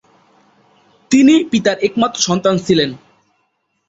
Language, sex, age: Bengali, male, 19-29